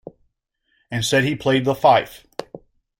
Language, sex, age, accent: English, male, 40-49, United States English